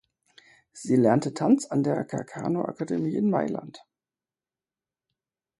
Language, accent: German, Deutschland Deutsch